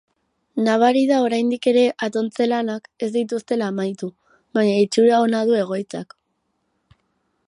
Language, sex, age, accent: Basque, female, under 19, Erdialdekoa edo Nafarra (Gipuzkoa, Nafarroa)